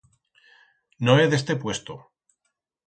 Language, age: Aragonese, 30-39